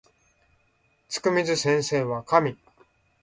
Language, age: Japanese, 40-49